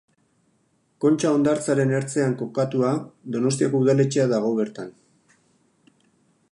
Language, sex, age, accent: Basque, male, 40-49, Erdialdekoa edo Nafarra (Gipuzkoa, Nafarroa)